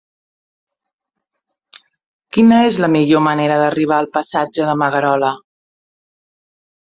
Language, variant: Catalan, Central